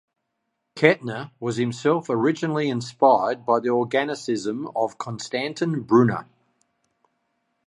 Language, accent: English, Australian English